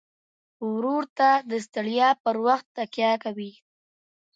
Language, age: Pashto, 30-39